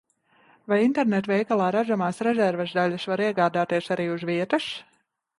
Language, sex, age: Latvian, female, 30-39